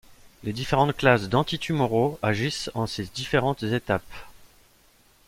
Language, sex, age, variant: French, male, 19-29, Français de métropole